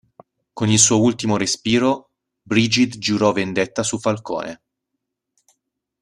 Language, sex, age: Italian, male, 30-39